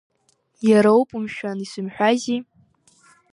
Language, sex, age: Abkhazian, female, under 19